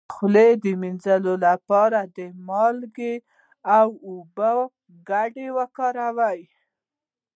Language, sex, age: Pashto, female, 19-29